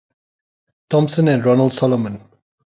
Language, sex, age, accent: English, male, 19-29, United States English; Southern African (South Africa, Zimbabwe, Namibia)